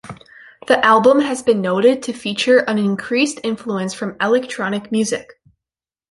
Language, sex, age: English, female, under 19